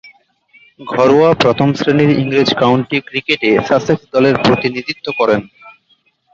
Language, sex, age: Bengali, male, 30-39